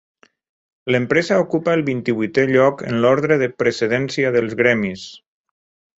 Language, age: Catalan, 50-59